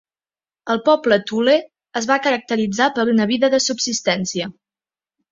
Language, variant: Catalan, Central